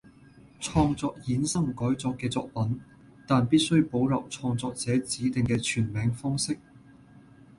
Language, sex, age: Cantonese, male, 19-29